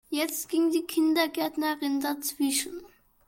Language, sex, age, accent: German, male, under 19, Deutschland Deutsch